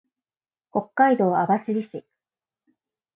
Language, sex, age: Japanese, female, 19-29